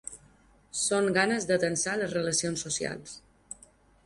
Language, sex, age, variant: Catalan, female, 19-29, Balear